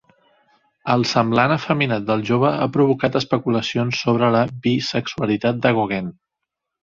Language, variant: Catalan, Central